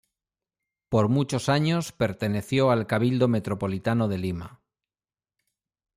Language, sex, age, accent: Spanish, male, 50-59, España: Norte peninsular (Asturias, Castilla y León, Cantabria, País Vasco, Navarra, Aragón, La Rioja, Guadalajara, Cuenca)